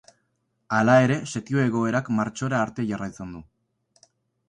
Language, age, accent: Basque, 19-29, Batua